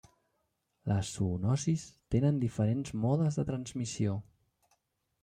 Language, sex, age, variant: Catalan, male, 40-49, Central